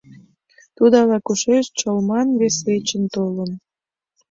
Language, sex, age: Mari, female, 19-29